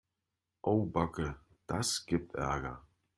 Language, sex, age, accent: German, male, 50-59, Deutschland Deutsch